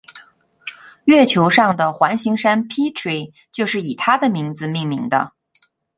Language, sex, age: Chinese, female, 40-49